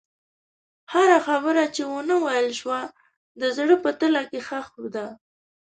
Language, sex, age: Pashto, female, 19-29